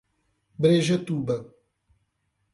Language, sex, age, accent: Portuguese, male, 19-29, Paulista